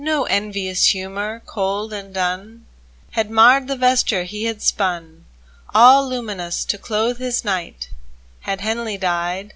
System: none